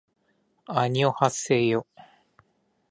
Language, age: Japanese, 40-49